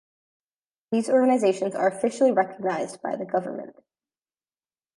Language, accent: English, United States English